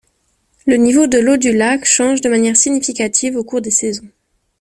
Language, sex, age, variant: French, female, 19-29, Français de métropole